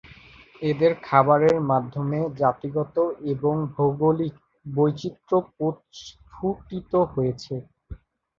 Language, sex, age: Bengali, male, 19-29